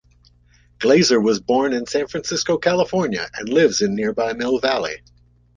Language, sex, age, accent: English, male, 40-49, United States English